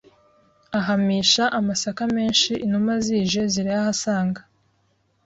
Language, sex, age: Kinyarwanda, female, 19-29